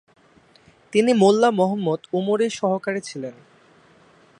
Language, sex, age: Bengali, male, 19-29